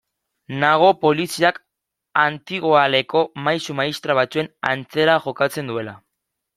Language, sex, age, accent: Basque, male, 19-29, Mendebalekoa (Araba, Bizkaia, Gipuzkoako mendebaleko herri batzuk)